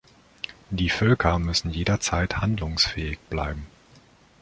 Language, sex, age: German, male, 30-39